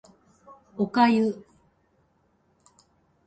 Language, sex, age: Japanese, female, 60-69